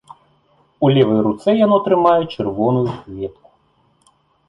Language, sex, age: Belarusian, male, 19-29